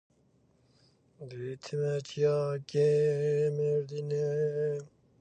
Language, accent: English, United States English